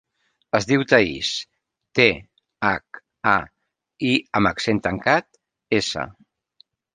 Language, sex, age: Catalan, male, 50-59